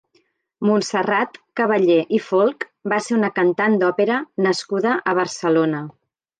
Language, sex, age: Catalan, female, 50-59